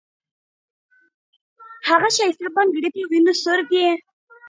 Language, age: Pashto, under 19